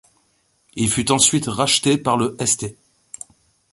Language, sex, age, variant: French, male, 40-49, Français de métropole